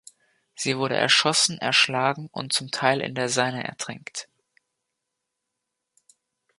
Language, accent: German, Deutschland Deutsch